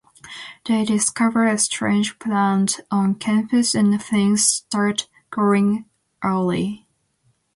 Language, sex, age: English, female, 19-29